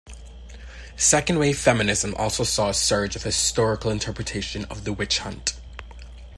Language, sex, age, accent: English, male, 19-29, England English